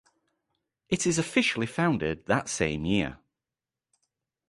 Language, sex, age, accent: English, male, 30-39, England English